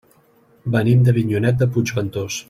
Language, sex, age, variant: Catalan, male, 40-49, Central